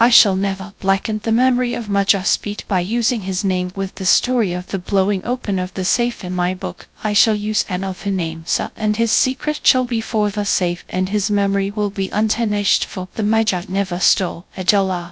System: TTS, GradTTS